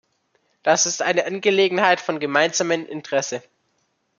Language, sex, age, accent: German, male, under 19, Deutschland Deutsch